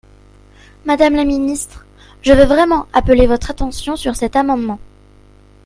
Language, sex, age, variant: French, female, under 19, Français de métropole